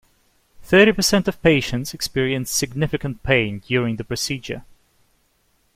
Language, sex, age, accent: English, male, 30-39, England English